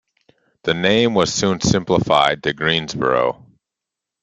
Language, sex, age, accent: English, male, 30-39, Canadian English